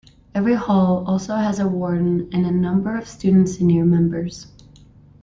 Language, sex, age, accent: English, female, 19-29, United States English